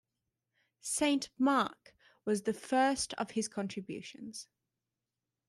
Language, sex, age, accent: English, female, 19-29, Australian English